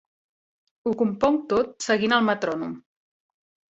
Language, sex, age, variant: Catalan, female, 30-39, Central